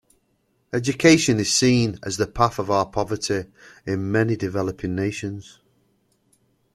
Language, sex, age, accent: English, male, 40-49, England English